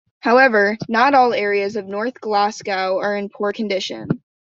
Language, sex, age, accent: English, female, under 19, United States English